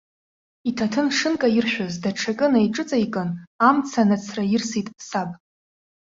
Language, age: Abkhazian, 19-29